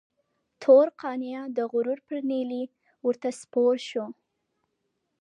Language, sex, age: Pashto, female, under 19